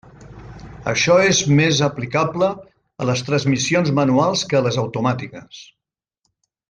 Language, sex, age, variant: Catalan, male, 70-79, Central